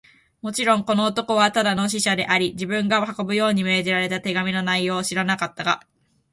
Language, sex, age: Japanese, female, 19-29